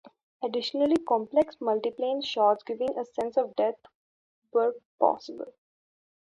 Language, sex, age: English, female, under 19